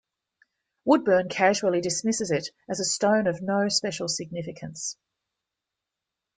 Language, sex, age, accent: English, female, 50-59, Australian English